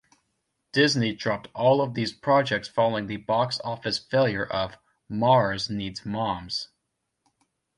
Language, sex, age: English, male, 19-29